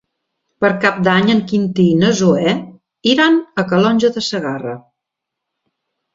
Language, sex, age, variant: Catalan, female, 60-69, Central